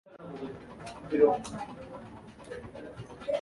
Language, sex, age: English, female, 19-29